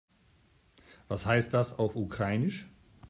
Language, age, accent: German, 50-59, Deutschland Deutsch